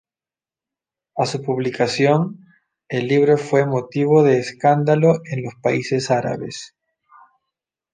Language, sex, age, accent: Spanish, male, 40-49, Andino-Pacífico: Colombia, Perú, Ecuador, oeste de Bolivia y Venezuela andina